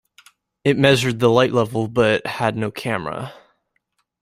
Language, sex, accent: English, male, United States English